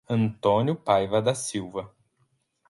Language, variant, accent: Portuguese, Portuguese (Brasil), Paulista